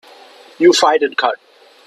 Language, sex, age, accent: English, male, 19-29, India and South Asia (India, Pakistan, Sri Lanka)